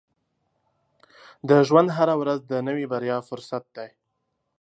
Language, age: Pashto, 19-29